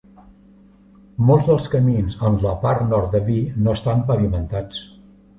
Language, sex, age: Catalan, male, 60-69